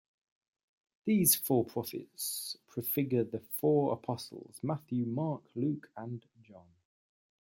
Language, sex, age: English, male, 30-39